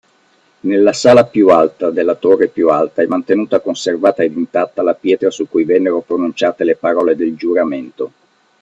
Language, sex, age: Italian, male, 40-49